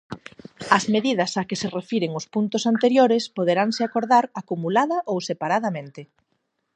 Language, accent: Galician, Normativo (estándar)